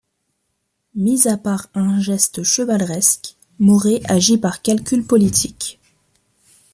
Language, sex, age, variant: French, female, 19-29, Français de métropole